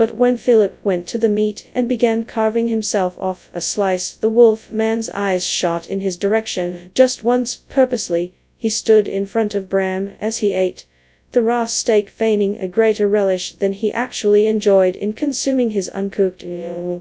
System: TTS, FastPitch